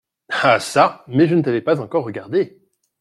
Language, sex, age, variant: French, male, 40-49, Français de métropole